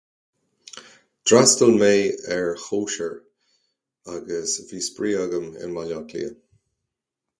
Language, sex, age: Irish, male, 40-49